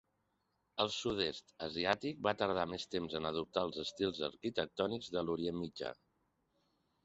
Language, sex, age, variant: Catalan, male, 30-39, Central